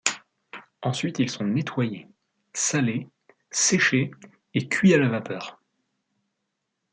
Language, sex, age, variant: French, male, 30-39, Français de métropole